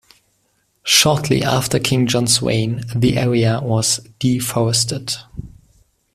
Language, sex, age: English, male, 19-29